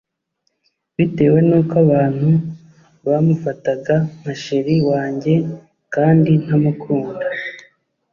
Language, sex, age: Kinyarwanda, male, 30-39